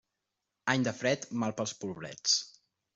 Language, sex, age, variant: Catalan, male, 19-29, Central